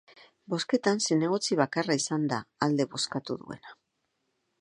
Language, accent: Basque, Erdialdekoa edo Nafarra (Gipuzkoa, Nafarroa)